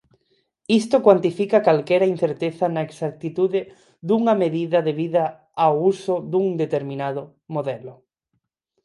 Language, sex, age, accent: Galician, male, 19-29, Neofalante